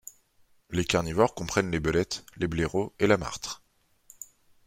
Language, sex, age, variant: French, male, 30-39, Français de métropole